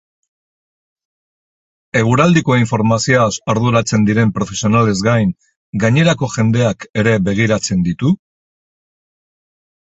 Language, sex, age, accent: Basque, male, 50-59, Mendebalekoa (Araba, Bizkaia, Gipuzkoako mendebaleko herri batzuk)